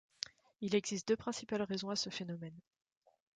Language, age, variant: French, 30-39, Français de métropole